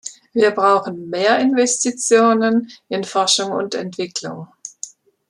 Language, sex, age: German, female, 50-59